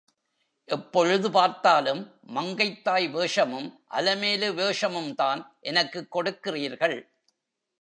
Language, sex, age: Tamil, male, 70-79